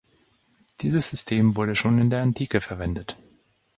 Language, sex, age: German, male, 30-39